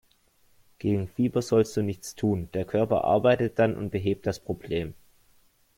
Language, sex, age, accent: German, male, 19-29, Deutschland Deutsch